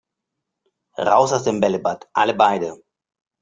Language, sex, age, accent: German, male, 50-59, Deutschland Deutsch